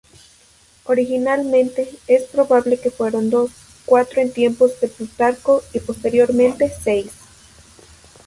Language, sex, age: Spanish, female, under 19